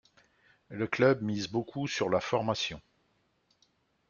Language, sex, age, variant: French, male, 60-69, Français de métropole